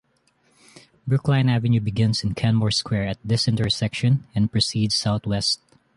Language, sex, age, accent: English, male, 19-29, Filipino